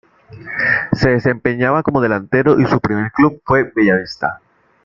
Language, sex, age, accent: Spanish, male, 19-29, Caribe: Cuba, Venezuela, Puerto Rico, República Dominicana, Panamá, Colombia caribeña, México caribeño, Costa del golfo de México